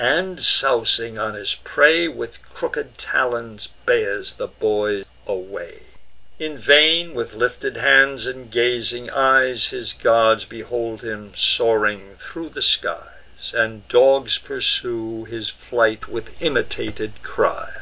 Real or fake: real